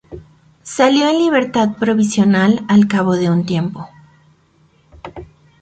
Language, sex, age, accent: Spanish, female, 40-49, México